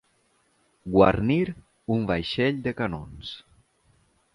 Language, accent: Catalan, valencià; valencià meridional